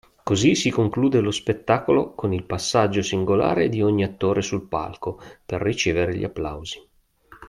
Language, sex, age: Italian, male, 40-49